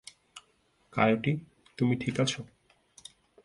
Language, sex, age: Bengali, male, 19-29